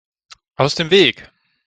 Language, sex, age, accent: German, male, 30-39, Deutschland Deutsch